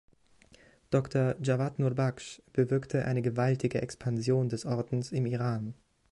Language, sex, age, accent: German, male, 19-29, Deutschland Deutsch